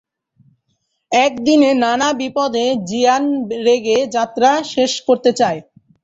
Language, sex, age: Bengali, male, 19-29